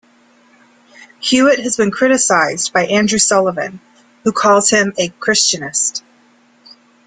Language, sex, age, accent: English, female, 40-49, United States English